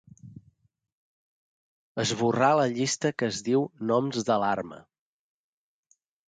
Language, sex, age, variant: Catalan, male, 40-49, Central